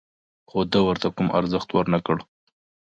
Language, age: Pashto, 30-39